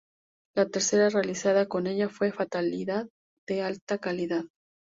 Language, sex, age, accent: Spanish, female, 30-39, México